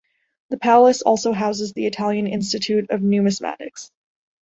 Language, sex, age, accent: English, female, 19-29, United States English